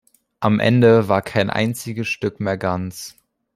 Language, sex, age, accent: German, male, under 19, Deutschland Deutsch